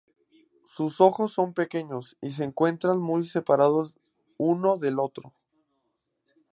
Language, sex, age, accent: Spanish, male, 19-29, México